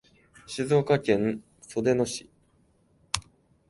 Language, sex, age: Japanese, male, 19-29